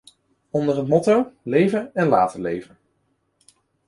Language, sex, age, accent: Dutch, male, 19-29, Nederlands Nederlands